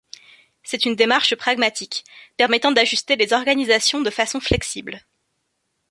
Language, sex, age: French, female, 19-29